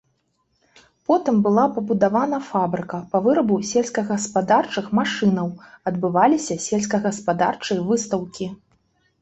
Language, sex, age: Belarusian, female, 40-49